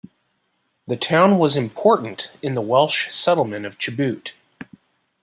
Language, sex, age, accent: English, male, 30-39, United States English